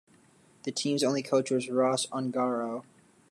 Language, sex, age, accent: English, male, 19-29, United States English